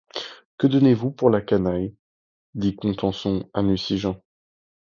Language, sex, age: French, male, 19-29